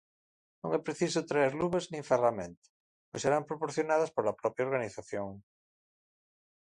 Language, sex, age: Galician, male, 50-59